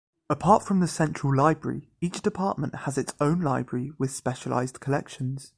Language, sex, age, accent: English, male, 19-29, England English